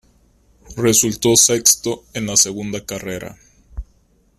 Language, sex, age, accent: Spanish, male, 19-29, México